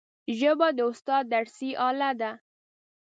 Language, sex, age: Pashto, female, 19-29